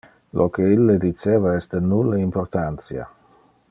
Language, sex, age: Interlingua, male, 40-49